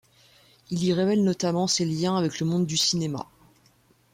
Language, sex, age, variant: French, female, 19-29, Français de métropole